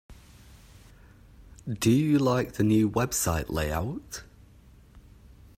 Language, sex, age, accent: English, male, 40-49, England English